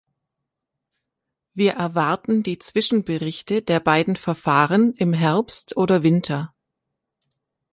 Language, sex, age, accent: German, female, 30-39, Deutschland Deutsch